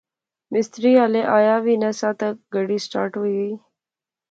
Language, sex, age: Pahari-Potwari, female, 19-29